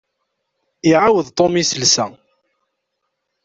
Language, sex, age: Kabyle, male, 19-29